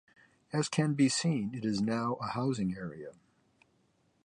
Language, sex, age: English, male, 70-79